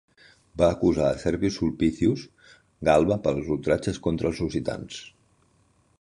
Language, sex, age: Catalan, male, 50-59